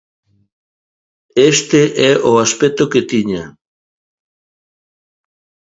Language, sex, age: Galician, male, 50-59